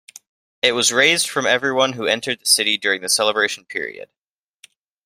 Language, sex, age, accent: English, male, 19-29, United States English